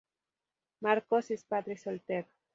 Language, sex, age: Spanish, female, 19-29